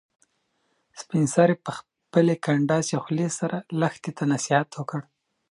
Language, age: Pashto, 19-29